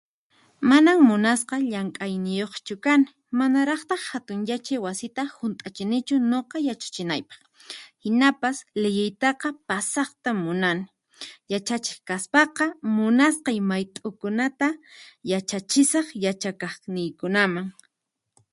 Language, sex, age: Puno Quechua, female, 19-29